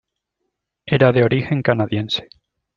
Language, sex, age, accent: Spanish, male, 30-39, España: Sur peninsular (Andalucia, Extremadura, Murcia)